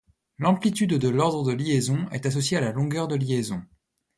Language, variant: French, Français de métropole